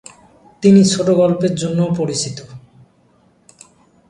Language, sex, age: Bengali, male, 19-29